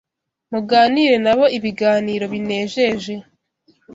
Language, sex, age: Kinyarwanda, female, 19-29